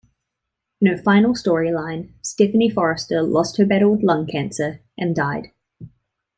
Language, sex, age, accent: English, female, 19-29, New Zealand English